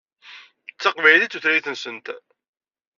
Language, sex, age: Kabyle, male, 40-49